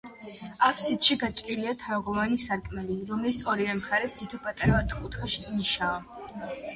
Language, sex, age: Georgian, female, 60-69